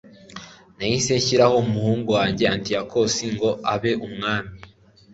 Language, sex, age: Kinyarwanda, male, 19-29